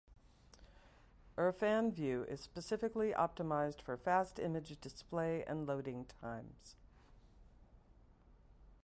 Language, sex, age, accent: English, female, 60-69, United States English